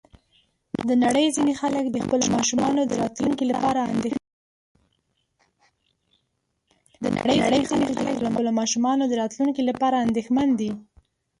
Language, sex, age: Pashto, female, 19-29